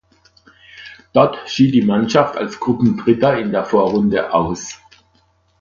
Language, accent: German, Deutschland Deutsch